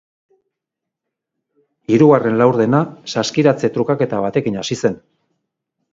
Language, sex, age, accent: Basque, male, 60-69, Erdialdekoa edo Nafarra (Gipuzkoa, Nafarroa)